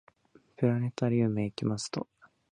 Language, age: Japanese, 19-29